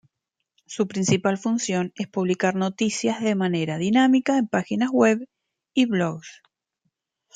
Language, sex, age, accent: Spanish, female, 40-49, Rioplatense: Argentina, Uruguay, este de Bolivia, Paraguay